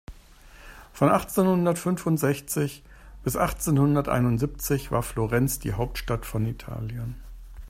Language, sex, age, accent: German, male, 50-59, Deutschland Deutsch